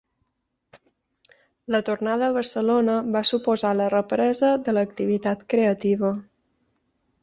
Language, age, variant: Catalan, 30-39, Balear